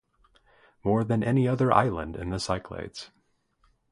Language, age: English, 30-39